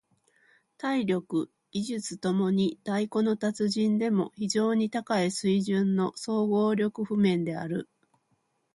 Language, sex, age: Japanese, female, 40-49